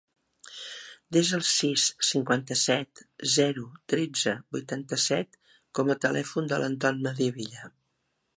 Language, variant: Catalan, Central